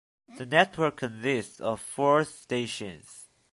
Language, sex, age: English, male, under 19